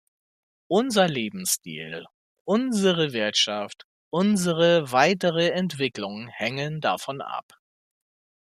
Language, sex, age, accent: German, male, 30-39, Deutschland Deutsch